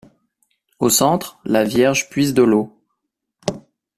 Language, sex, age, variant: French, male, 30-39, Français de métropole